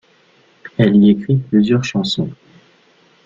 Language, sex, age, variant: French, male, 19-29, Français de métropole